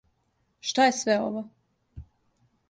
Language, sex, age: Serbian, female, 19-29